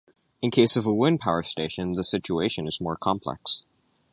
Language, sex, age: English, male, under 19